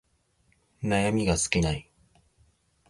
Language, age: Japanese, 19-29